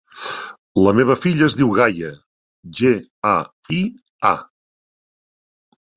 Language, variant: Catalan, Central